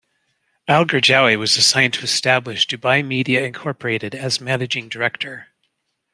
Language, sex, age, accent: English, male, 60-69, United States English